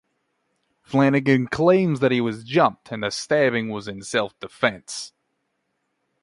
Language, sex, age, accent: English, male, 19-29, United States English